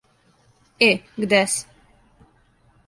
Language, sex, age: Serbian, female, 19-29